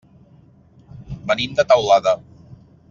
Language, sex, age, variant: Catalan, male, 30-39, Central